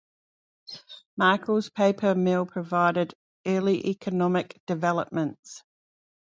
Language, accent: English, New Zealand English